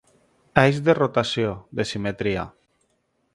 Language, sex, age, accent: Catalan, male, 30-39, valencià